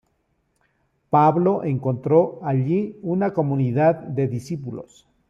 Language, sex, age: Spanish, male, 50-59